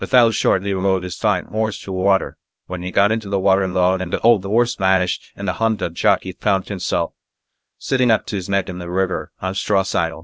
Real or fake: fake